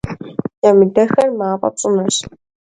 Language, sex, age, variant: Kabardian, female, under 19, Адыгэбзэ (Къэбэрдей, Кирил, псоми зэдай)